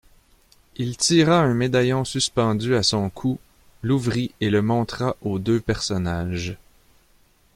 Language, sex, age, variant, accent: French, male, 30-39, Français d'Amérique du Nord, Français du Canada